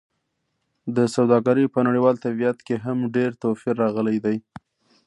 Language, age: Pashto, 19-29